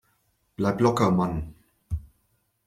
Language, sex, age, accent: German, male, 50-59, Deutschland Deutsch